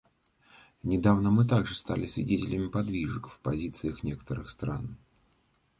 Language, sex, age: Russian, male, 30-39